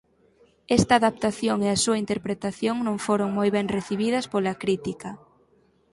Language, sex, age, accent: Galician, female, 19-29, Normativo (estándar)